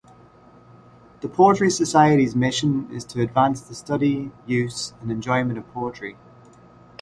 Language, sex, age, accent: English, male, 30-39, Irish English